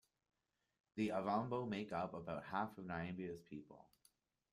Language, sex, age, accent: English, male, 19-29, Canadian English